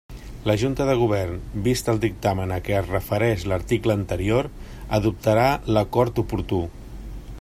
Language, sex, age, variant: Catalan, male, 50-59, Central